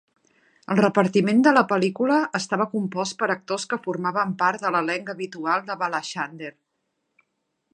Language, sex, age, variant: Catalan, female, 40-49, Central